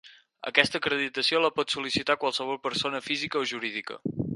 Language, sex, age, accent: Catalan, male, 19-29, Garrotxi